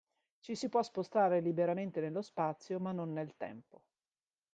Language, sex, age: Italian, female, 50-59